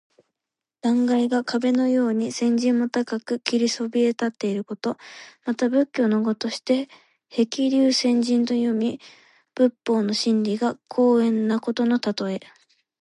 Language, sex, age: Japanese, female, under 19